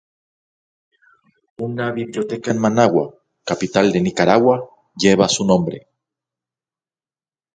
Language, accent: Spanish, América central